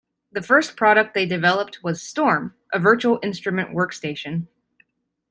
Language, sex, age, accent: English, female, 19-29, United States English